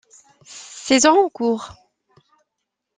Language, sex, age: French, female, 30-39